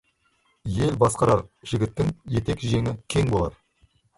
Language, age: Kazakh, 30-39